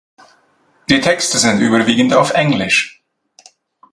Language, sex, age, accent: German, male, 40-49, Schweizerdeutsch